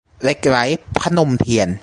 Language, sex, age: Thai, male, 19-29